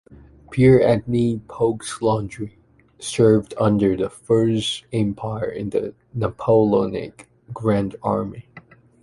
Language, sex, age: English, male, 19-29